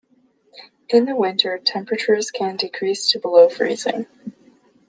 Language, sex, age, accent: English, female, under 19, United States English